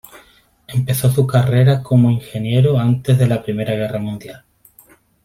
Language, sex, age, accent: Spanish, male, 30-39, España: Sur peninsular (Andalucia, Extremadura, Murcia)